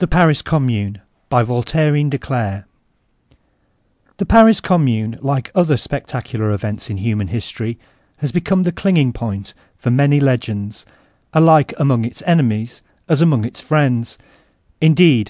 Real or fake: real